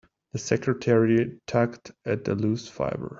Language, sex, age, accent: English, male, 30-39, United States English